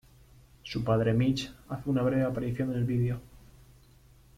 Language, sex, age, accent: Spanish, male, 19-29, España: Centro-Sur peninsular (Madrid, Toledo, Castilla-La Mancha)